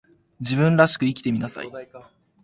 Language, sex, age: Japanese, male, under 19